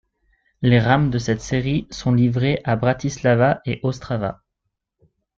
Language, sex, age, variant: French, male, 19-29, Français de métropole